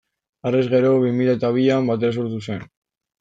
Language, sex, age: Basque, male, 19-29